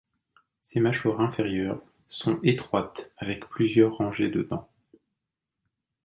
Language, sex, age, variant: French, male, 30-39, Français de métropole